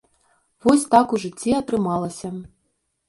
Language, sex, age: Belarusian, female, 40-49